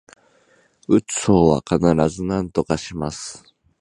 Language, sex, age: Japanese, male, 19-29